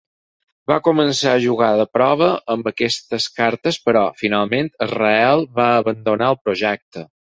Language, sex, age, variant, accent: Catalan, male, 30-39, Balear, mallorquí